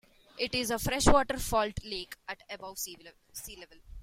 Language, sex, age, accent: English, female, 19-29, India and South Asia (India, Pakistan, Sri Lanka)